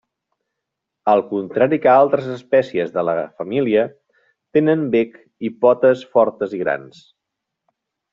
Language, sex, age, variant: Catalan, male, 30-39, Nord-Occidental